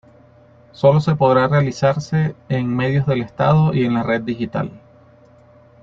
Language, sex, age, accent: Spanish, male, 30-39, Andino-Pacífico: Colombia, Perú, Ecuador, oeste de Bolivia y Venezuela andina